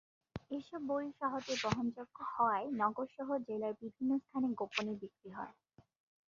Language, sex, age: Bengali, female, 19-29